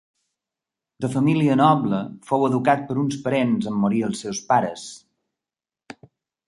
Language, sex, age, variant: Catalan, male, 40-49, Balear